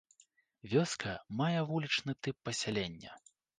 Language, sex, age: Belarusian, male, 19-29